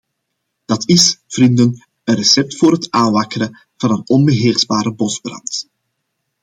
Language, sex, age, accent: Dutch, male, 40-49, Belgisch Nederlands